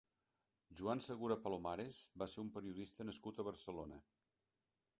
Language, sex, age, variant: Catalan, male, 60-69, Central